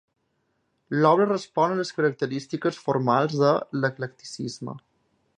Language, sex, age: Catalan, male, 19-29